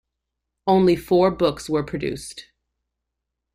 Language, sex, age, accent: English, female, 30-39, United States English